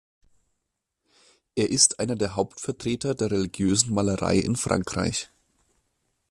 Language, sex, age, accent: German, male, 19-29, Deutschland Deutsch